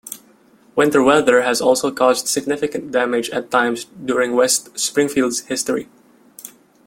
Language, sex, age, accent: English, male, 19-29, United States English